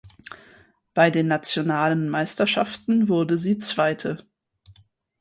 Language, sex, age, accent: German, female, 19-29, Deutschland Deutsch